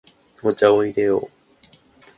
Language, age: Japanese, under 19